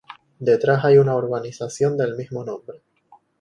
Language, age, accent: Spanish, 19-29, España: Islas Canarias